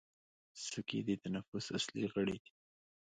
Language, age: Pashto, 19-29